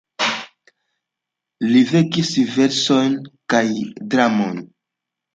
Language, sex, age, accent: Esperanto, male, 19-29, Internacia